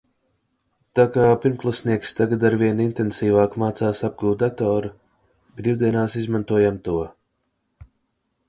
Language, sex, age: Latvian, male, 19-29